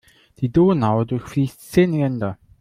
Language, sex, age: German, male, 19-29